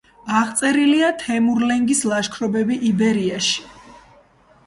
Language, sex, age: Georgian, female, 30-39